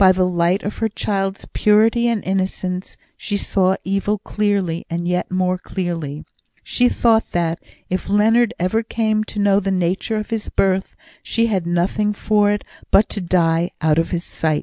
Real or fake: real